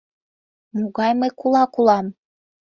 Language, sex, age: Mari, female, 19-29